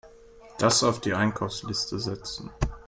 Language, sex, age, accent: German, male, 30-39, Deutschland Deutsch